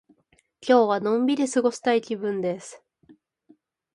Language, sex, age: Japanese, female, 19-29